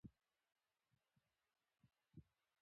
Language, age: Pashto, 19-29